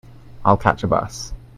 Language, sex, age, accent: English, male, 19-29, England English